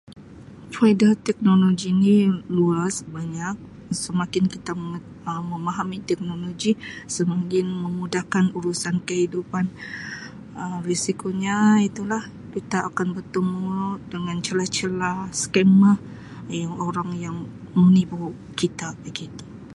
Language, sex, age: Sabah Malay, female, 40-49